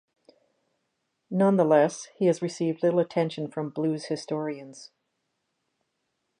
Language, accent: English, Canadian English